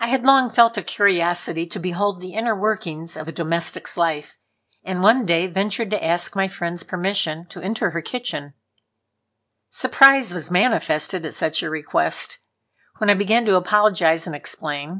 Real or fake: real